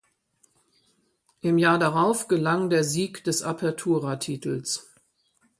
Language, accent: German, Deutschland Deutsch; Norddeutsch